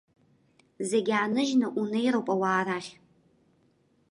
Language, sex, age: Abkhazian, female, under 19